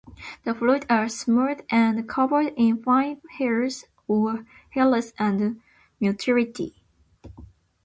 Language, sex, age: English, female, 19-29